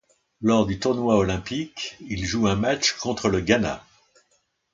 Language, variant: French, Français de métropole